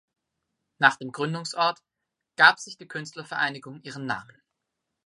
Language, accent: German, Österreichisches Deutsch